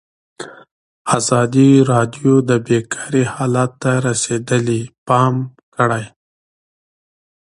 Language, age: Pashto, 30-39